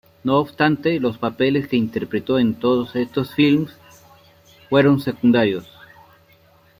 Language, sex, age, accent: Spanish, male, 40-49, Andino-Pacífico: Colombia, Perú, Ecuador, oeste de Bolivia y Venezuela andina